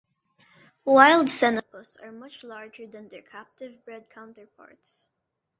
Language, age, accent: English, under 19, Filipino